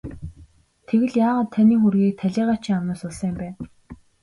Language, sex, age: Mongolian, female, 19-29